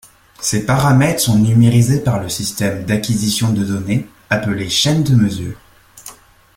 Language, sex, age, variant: French, male, 19-29, Français de métropole